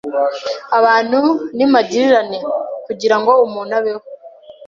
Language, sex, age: Kinyarwanda, female, 19-29